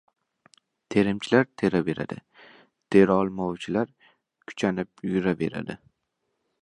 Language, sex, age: Uzbek, male, 19-29